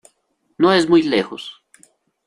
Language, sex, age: Spanish, male, 19-29